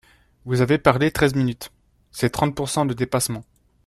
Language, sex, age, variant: French, male, 19-29, Français de métropole